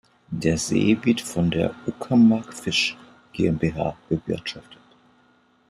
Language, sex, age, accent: German, male, 30-39, Deutschland Deutsch